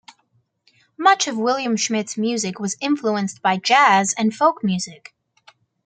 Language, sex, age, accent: English, female, under 19, United States English